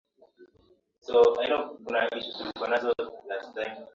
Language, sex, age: Swahili, male, 19-29